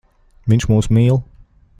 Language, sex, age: Latvian, male, 30-39